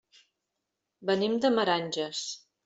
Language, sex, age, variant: Catalan, female, 50-59, Central